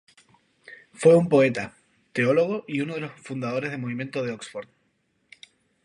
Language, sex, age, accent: Spanish, male, 19-29, España: Islas Canarias